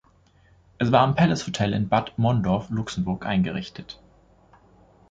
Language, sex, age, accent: German, male, 19-29, Deutschland Deutsch